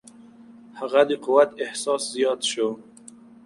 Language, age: Pashto, 19-29